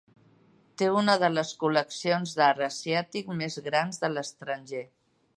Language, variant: Catalan, Central